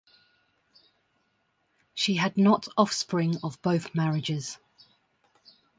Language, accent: English, England English